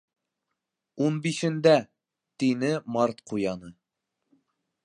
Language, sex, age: Bashkir, male, 19-29